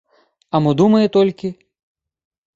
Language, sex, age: Belarusian, male, 19-29